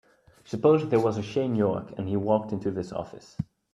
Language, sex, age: English, male, 19-29